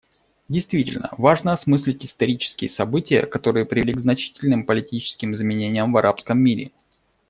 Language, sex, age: Russian, male, 40-49